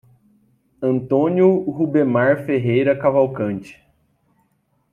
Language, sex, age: Portuguese, male, 19-29